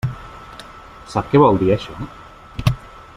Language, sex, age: Catalan, male, 19-29